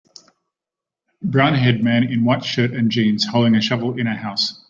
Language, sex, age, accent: English, male, 40-49, Australian English